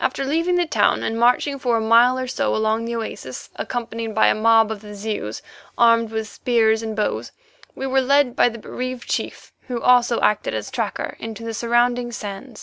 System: none